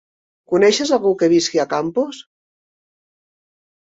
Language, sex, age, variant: Catalan, female, 50-59, Central